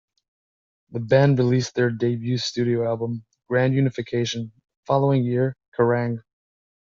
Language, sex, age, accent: English, male, 19-29, United States English